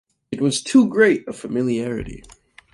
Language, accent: English, United States English